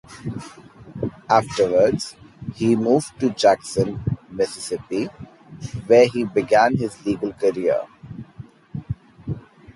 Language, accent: English, India and South Asia (India, Pakistan, Sri Lanka)